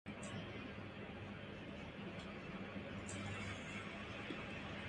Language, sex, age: Yoruba, female, 19-29